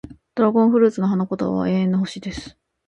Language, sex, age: Japanese, female, 19-29